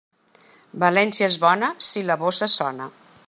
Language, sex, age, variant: Catalan, female, 60-69, Central